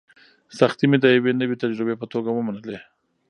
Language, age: Pashto, 40-49